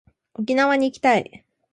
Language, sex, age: Japanese, female, 19-29